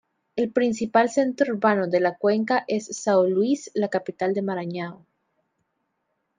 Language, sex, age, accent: Spanish, female, 19-29, América central